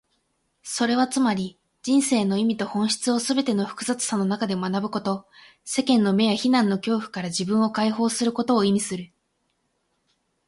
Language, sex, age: Japanese, female, 19-29